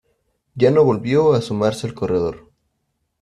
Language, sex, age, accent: Spanish, male, 30-39, México